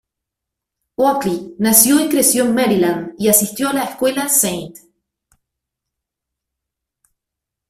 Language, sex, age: Spanish, female, 40-49